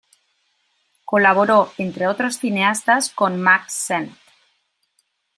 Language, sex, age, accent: Spanish, female, 40-49, España: Norte peninsular (Asturias, Castilla y León, Cantabria, País Vasco, Navarra, Aragón, La Rioja, Guadalajara, Cuenca)